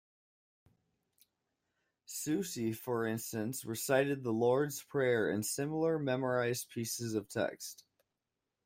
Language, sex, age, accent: English, male, 19-29, United States English